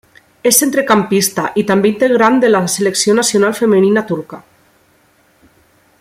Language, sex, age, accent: Catalan, female, 30-39, valencià